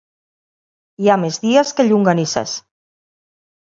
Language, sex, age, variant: Catalan, female, 40-49, Central